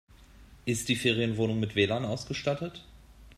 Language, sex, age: German, male, 30-39